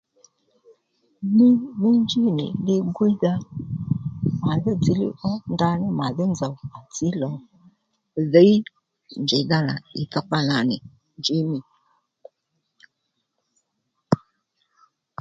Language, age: Lendu, 40-49